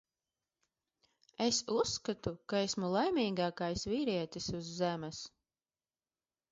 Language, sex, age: Latvian, female, 30-39